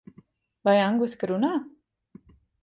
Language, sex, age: Latvian, female, 30-39